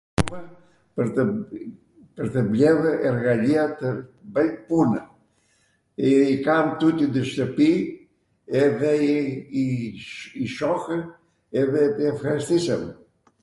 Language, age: Arvanitika Albanian, 70-79